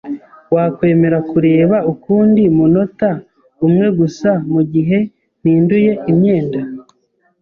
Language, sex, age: Kinyarwanda, male, 19-29